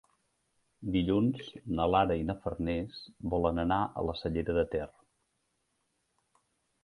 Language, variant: Catalan, Central